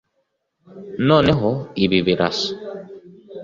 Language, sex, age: Kinyarwanda, male, 19-29